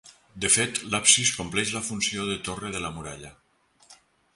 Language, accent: Catalan, septentrional; valencià